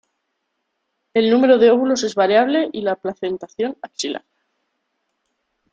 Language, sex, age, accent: Spanish, female, 30-39, España: Centro-Sur peninsular (Madrid, Toledo, Castilla-La Mancha)